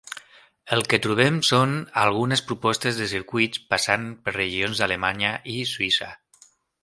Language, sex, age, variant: Catalan, male, 40-49, Central